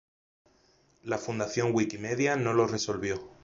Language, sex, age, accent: Spanish, male, 19-29, España: Sur peninsular (Andalucia, Extremadura, Murcia)